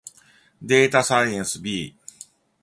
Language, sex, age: Japanese, male, 50-59